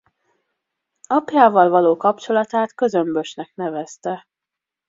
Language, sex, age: Hungarian, female, 19-29